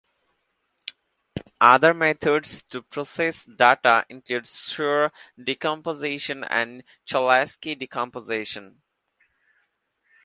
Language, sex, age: English, male, 19-29